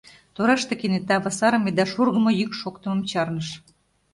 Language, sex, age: Mari, female, 50-59